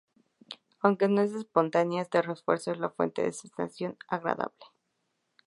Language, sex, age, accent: Spanish, female, under 19, México